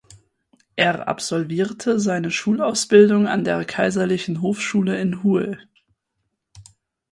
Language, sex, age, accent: German, female, 19-29, Deutschland Deutsch